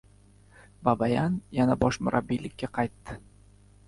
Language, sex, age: Uzbek, male, 19-29